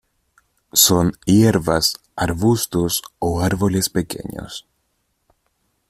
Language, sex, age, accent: Spanish, male, 19-29, Chileno: Chile, Cuyo